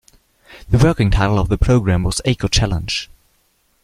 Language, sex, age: English, male, under 19